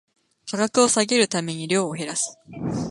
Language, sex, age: Japanese, female, 19-29